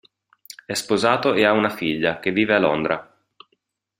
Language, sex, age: Italian, male, 30-39